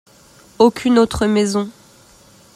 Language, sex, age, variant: French, female, 19-29, Français de métropole